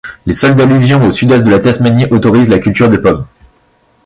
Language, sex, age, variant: French, male, 30-39, Français de métropole